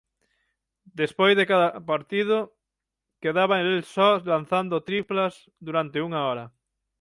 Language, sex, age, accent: Galician, male, 30-39, Atlántico (seseo e gheada); Central (gheada); Normativo (estándar)